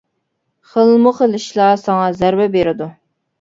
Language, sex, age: Uyghur, female, 19-29